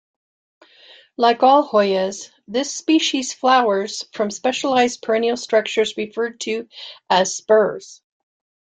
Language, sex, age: English, female, 60-69